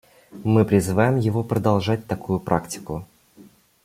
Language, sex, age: Russian, male, 19-29